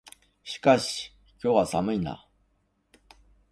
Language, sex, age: Japanese, male, 60-69